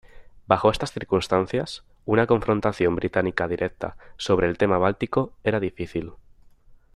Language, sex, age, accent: Spanish, male, under 19, España: Norte peninsular (Asturias, Castilla y León, Cantabria, País Vasco, Navarra, Aragón, La Rioja, Guadalajara, Cuenca)